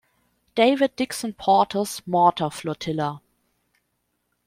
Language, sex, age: English, female, 30-39